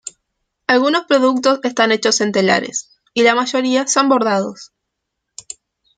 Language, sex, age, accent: Spanish, female, 19-29, Rioplatense: Argentina, Uruguay, este de Bolivia, Paraguay